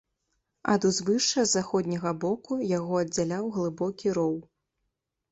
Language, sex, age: Belarusian, female, 30-39